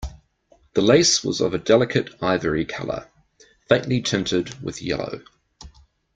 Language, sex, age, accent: English, male, 40-49, New Zealand English